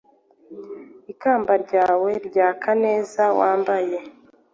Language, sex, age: Kinyarwanda, female, 19-29